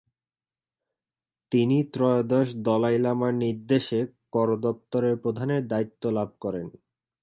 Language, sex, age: Bengali, male, 19-29